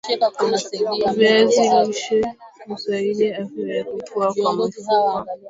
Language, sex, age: Swahili, female, 19-29